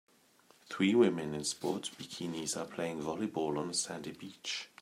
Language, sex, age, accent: English, male, 30-39, England English